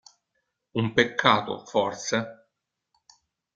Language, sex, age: Italian, male, 40-49